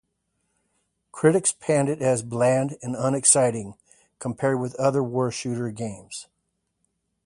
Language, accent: English, United States English